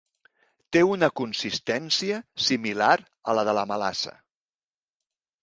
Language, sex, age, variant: Catalan, male, 50-59, Central